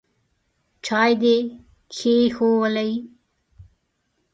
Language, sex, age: Pashto, female, 40-49